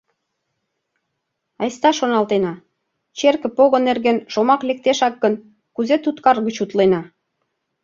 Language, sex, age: Mari, female, 40-49